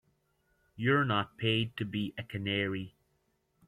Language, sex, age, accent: English, male, 30-39, Irish English